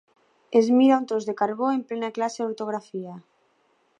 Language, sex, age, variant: Catalan, female, 19-29, Nord-Occidental